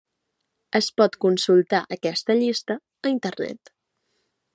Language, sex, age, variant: Catalan, female, 19-29, Central